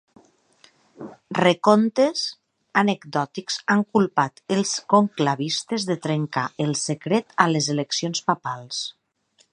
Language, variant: Catalan, Nord-Occidental